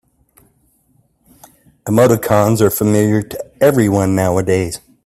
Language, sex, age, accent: English, male, 50-59, United States English